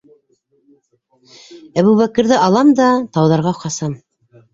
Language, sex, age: Bashkir, female, 60-69